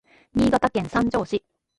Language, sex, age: Japanese, female, 40-49